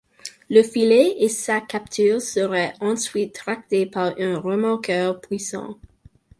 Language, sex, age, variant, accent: French, male, under 19, Français d'Amérique du Nord, Français du Canada